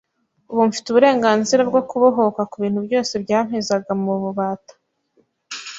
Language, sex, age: Kinyarwanda, female, 19-29